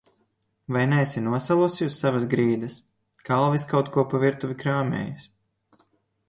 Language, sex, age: Latvian, male, 19-29